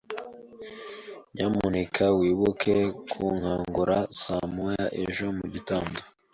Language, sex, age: Kinyarwanda, male, 19-29